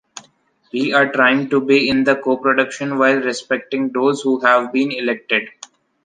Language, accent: English, India and South Asia (India, Pakistan, Sri Lanka)